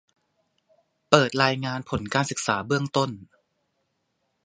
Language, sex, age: Thai, male, 30-39